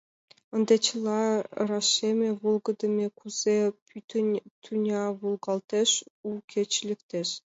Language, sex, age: Mari, female, 19-29